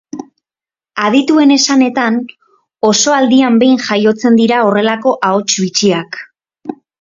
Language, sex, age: Basque, female, 19-29